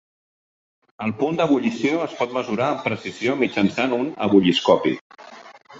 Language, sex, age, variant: Catalan, male, 50-59, Central